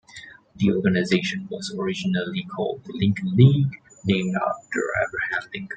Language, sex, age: English, male, 19-29